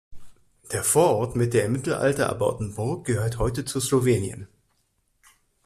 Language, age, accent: German, 30-39, Deutschland Deutsch